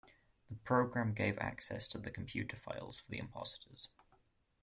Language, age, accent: English, 19-29, England English